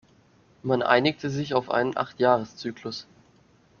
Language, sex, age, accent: German, male, under 19, Deutschland Deutsch